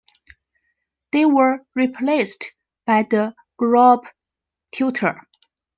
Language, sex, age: English, female, 30-39